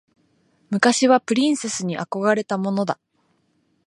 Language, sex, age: Japanese, female, 19-29